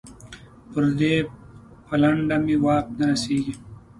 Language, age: Pashto, 30-39